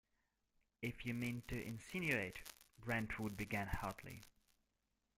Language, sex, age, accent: English, male, 19-29, United States English